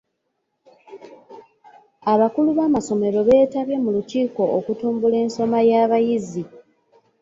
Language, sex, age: Ganda, female, 19-29